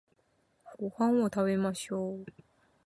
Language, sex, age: Japanese, female, 30-39